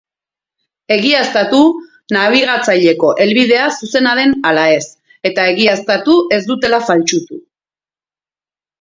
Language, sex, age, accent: Basque, female, 40-49, Erdialdekoa edo Nafarra (Gipuzkoa, Nafarroa)